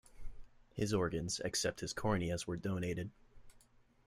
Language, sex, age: English, male, 19-29